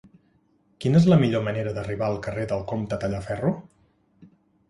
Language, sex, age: Catalan, male, 40-49